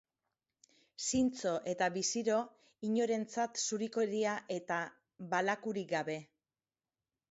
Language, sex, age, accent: Basque, female, 40-49, Mendebalekoa (Araba, Bizkaia, Gipuzkoako mendebaleko herri batzuk)